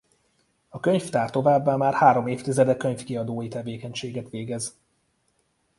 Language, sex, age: Hungarian, male, 30-39